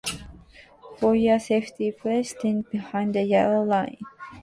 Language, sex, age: Japanese, female, under 19